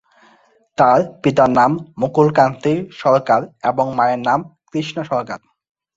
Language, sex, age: Bengali, male, 19-29